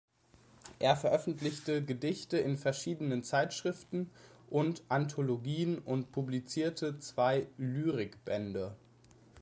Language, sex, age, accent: German, male, 19-29, Deutschland Deutsch